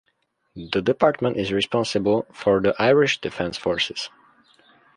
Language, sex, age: English, male, under 19